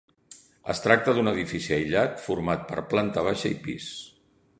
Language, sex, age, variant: Catalan, male, 60-69, Central